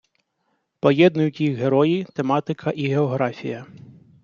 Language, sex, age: Ukrainian, male, 40-49